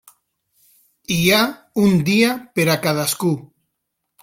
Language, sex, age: Catalan, male, 50-59